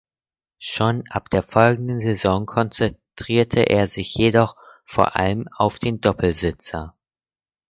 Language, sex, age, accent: German, male, under 19, Deutschland Deutsch